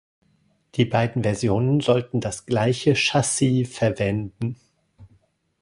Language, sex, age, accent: German, male, 40-49, Deutschland Deutsch